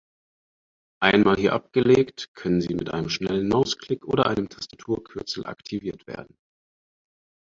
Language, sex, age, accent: German, male, 30-39, Deutschland Deutsch